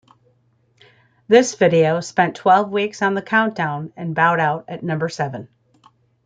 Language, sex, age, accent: English, female, 40-49, United States English